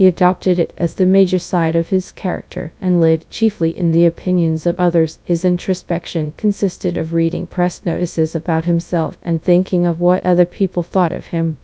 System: TTS, GradTTS